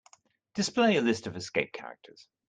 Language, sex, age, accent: English, male, 60-69, England English